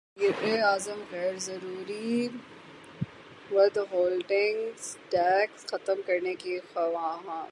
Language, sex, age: Urdu, female, 19-29